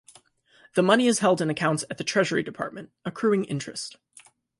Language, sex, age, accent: English, male, 19-29, United States English